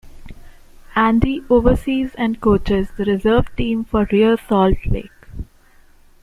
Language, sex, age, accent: English, female, 19-29, India and South Asia (India, Pakistan, Sri Lanka)